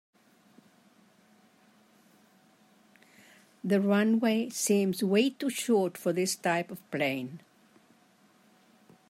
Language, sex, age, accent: English, female, 80-89, United States English